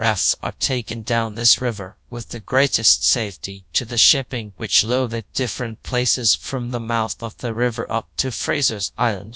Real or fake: fake